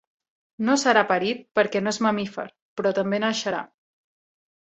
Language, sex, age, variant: Catalan, female, 30-39, Central